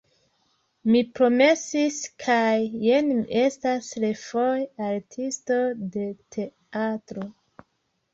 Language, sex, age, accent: Esperanto, female, 30-39, Internacia